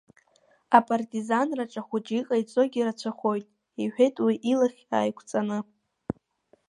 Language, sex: Abkhazian, female